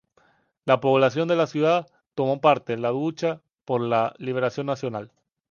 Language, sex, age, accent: Spanish, male, 19-29, España: Islas Canarias